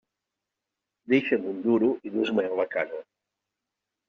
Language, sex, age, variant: Catalan, male, 70-79, Septentrional